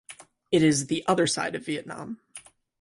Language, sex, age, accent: English, male, 19-29, United States English